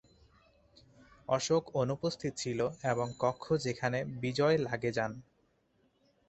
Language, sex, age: Bengali, male, 19-29